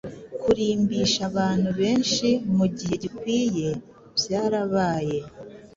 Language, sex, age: Kinyarwanda, female, 40-49